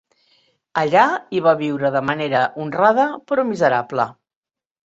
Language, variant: Catalan, Central